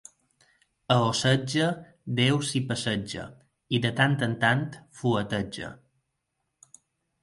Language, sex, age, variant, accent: Catalan, male, 19-29, Balear, mallorquí